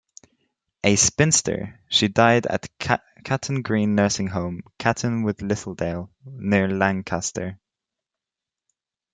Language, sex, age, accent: English, male, under 19, England English